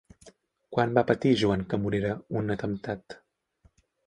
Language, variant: Catalan, Central